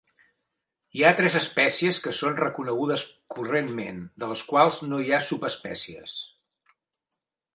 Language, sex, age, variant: Catalan, male, 60-69, Central